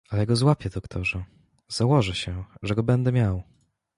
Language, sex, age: Polish, male, 19-29